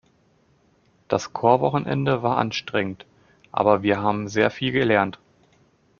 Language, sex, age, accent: German, male, 30-39, Deutschland Deutsch